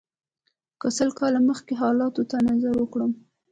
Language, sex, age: Pashto, female, 19-29